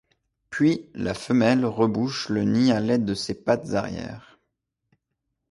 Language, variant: French, Français de métropole